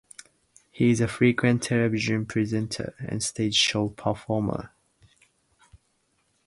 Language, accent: English, United States English